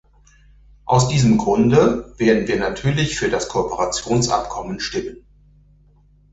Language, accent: German, Deutschland Deutsch